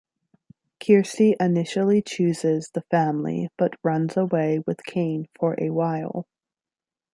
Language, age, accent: English, 30-39, United States English